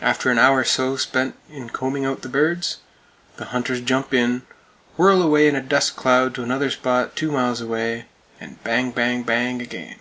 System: none